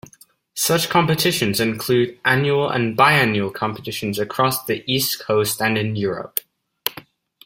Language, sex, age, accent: English, male, under 19, United States English